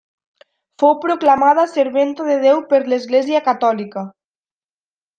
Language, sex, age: Catalan, female, 19-29